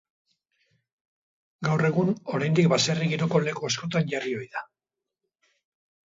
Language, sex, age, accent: Basque, male, 50-59, Erdialdekoa edo Nafarra (Gipuzkoa, Nafarroa)